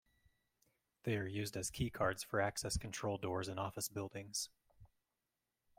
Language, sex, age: English, male, 30-39